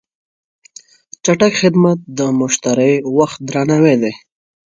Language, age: Pashto, under 19